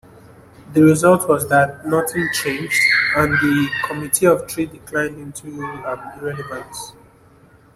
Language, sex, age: English, male, 19-29